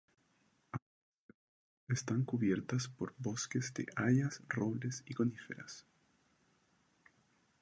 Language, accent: Spanish, Chileno: Chile, Cuyo